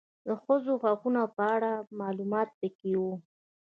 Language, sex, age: Pashto, female, 19-29